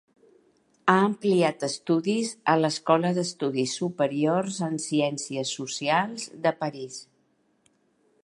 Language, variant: Catalan, Central